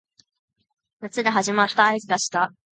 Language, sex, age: Japanese, female, 19-29